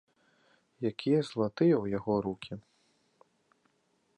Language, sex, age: Belarusian, male, 19-29